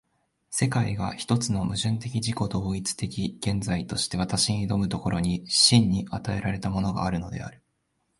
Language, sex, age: Japanese, male, 19-29